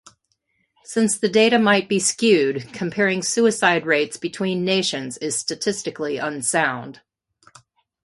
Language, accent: English, United States English